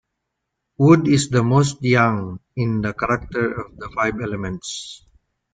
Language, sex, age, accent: English, male, 40-49, Filipino